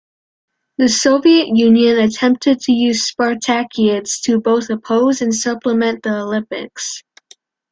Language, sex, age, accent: English, female, under 19, United States English